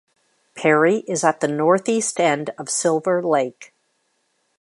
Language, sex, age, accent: English, female, 50-59, United States English